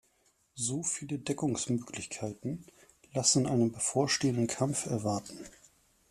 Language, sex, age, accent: German, male, 40-49, Deutschland Deutsch